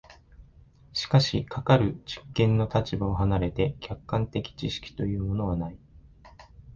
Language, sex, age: Japanese, male, 19-29